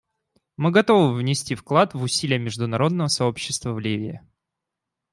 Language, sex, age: Russian, male, 19-29